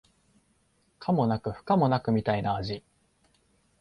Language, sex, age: Japanese, male, 19-29